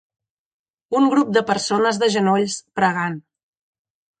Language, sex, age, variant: Catalan, female, 40-49, Central